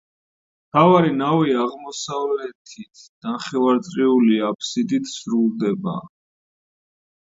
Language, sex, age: Georgian, male, 19-29